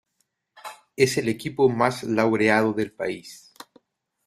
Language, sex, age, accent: Spanish, male, 30-39, México